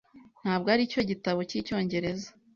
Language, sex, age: Kinyarwanda, female, 19-29